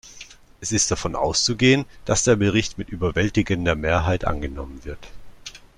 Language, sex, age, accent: German, male, 30-39, Deutschland Deutsch